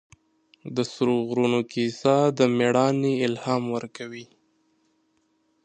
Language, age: Pashto, 19-29